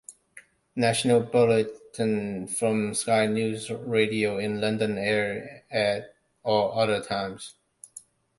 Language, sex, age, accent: English, male, 19-29, Hong Kong English